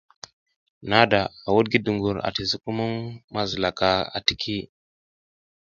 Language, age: South Giziga, 19-29